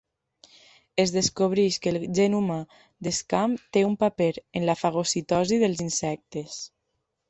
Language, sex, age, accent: Catalan, female, 19-29, valencià